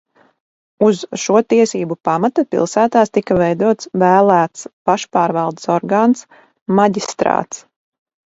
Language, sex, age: Latvian, female, 40-49